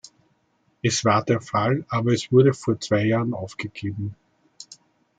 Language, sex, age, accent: German, male, 40-49, Österreichisches Deutsch